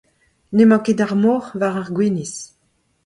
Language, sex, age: Breton, female, 50-59